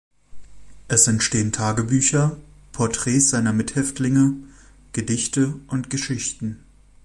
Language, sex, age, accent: German, male, 19-29, Deutschland Deutsch